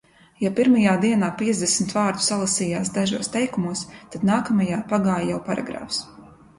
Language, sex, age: Latvian, female, 19-29